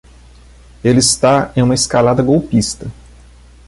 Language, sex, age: Portuguese, male, 50-59